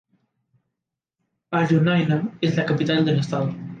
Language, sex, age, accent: Spanish, male, 19-29, América central